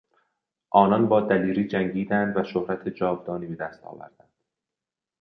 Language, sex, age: Persian, male, 19-29